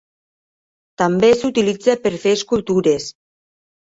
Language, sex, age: Catalan, female, 40-49